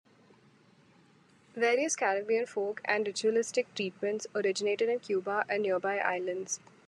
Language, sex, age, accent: English, female, 19-29, India and South Asia (India, Pakistan, Sri Lanka)